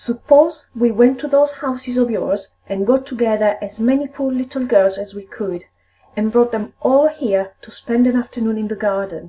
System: none